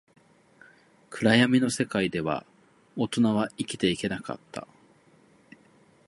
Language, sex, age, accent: Japanese, male, 30-39, 関西弁